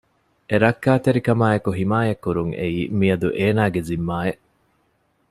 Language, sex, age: Divehi, male, 30-39